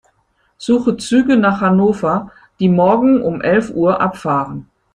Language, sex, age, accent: German, female, 50-59, Deutschland Deutsch